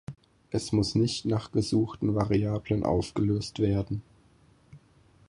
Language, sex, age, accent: German, male, 19-29, Deutschland Deutsch